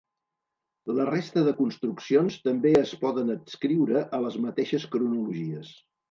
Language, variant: Catalan, Septentrional